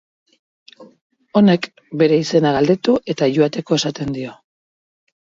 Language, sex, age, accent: Basque, female, 40-49, Mendebalekoa (Araba, Bizkaia, Gipuzkoako mendebaleko herri batzuk)